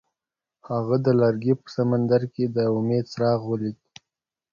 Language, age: Pashto, under 19